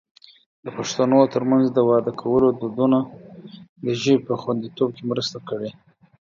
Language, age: Pashto, 30-39